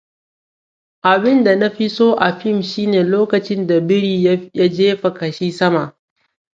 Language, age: Hausa, 19-29